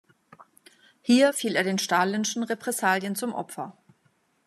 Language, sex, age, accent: German, female, 40-49, Deutschland Deutsch